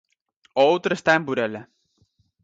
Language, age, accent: Galician, 19-29, Atlántico (seseo e gheada); Normativo (estándar)